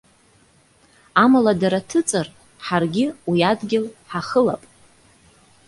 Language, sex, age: Abkhazian, female, 30-39